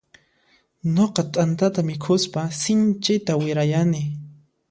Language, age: Puno Quechua, 19-29